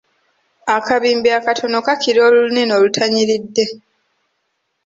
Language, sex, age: Ganda, female, 19-29